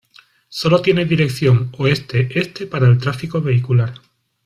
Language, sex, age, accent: Spanish, male, 40-49, España: Sur peninsular (Andalucia, Extremadura, Murcia)